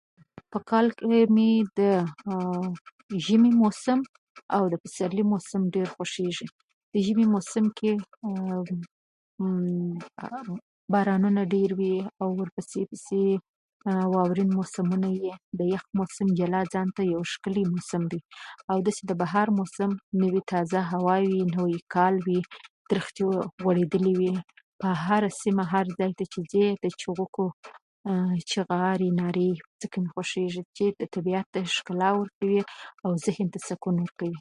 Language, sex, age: Pashto, female, 19-29